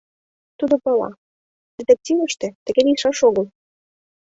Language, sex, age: Mari, female, 19-29